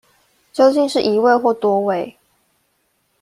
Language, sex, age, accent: Chinese, female, 19-29, 出生地：宜蘭縣